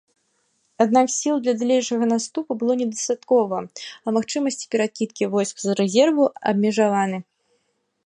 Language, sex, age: Belarusian, female, 19-29